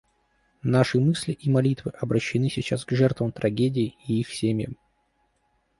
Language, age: Russian, 19-29